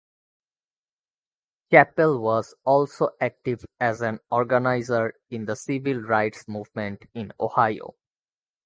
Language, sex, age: English, male, 19-29